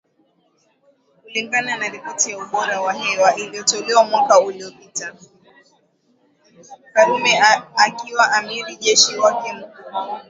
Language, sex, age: Swahili, female, 19-29